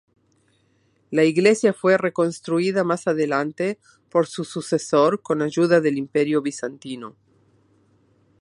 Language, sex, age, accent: Spanish, female, 50-59, Rioplatense: Argentina, Uruguay, este de Bolivia, Paraguay